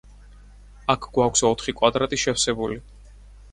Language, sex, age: Georgian, male, 19-29